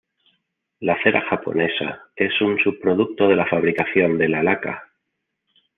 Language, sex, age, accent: Spanish, male, 30-39, España: Centro-Sur peninsular (Madrid, Toledo, Castilla-La Mancha)